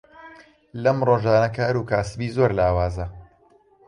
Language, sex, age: Central Kurdish, male, 19-29